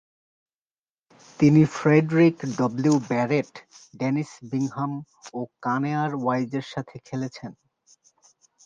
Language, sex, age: Bengali, male, 19-29